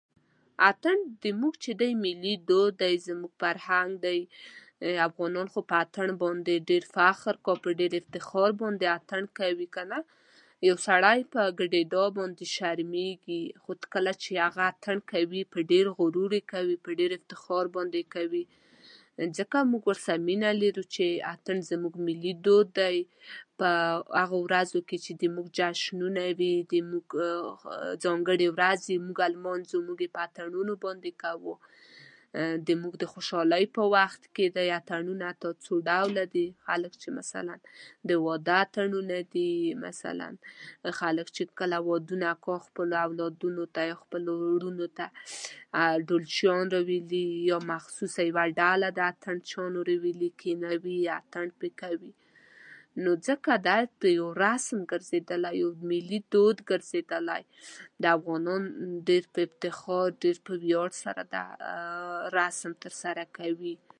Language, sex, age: Pashto, female, 19-29